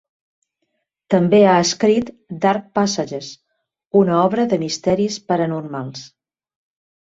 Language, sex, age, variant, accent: Catalan, female, 50-59, Central, central